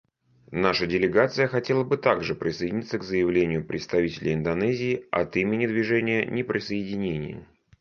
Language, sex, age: Russian, male, 30-39